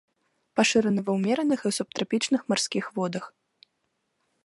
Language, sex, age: Belarusian, female, 19-29